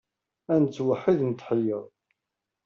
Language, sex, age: Kabyle, male, 30-39